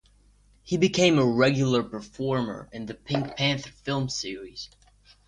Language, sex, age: English, male, 19-29